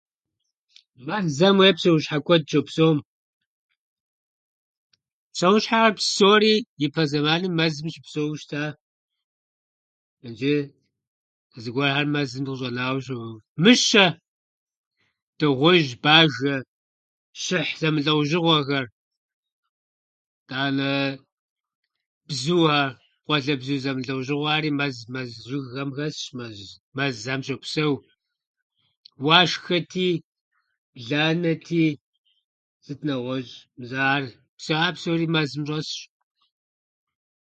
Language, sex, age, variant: Kabardian, male, 50-59, Адыгэбзэ (Къэбэрдей, Кирил, псоми зэдай)